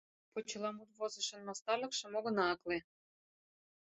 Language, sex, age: Mari, female, 19-29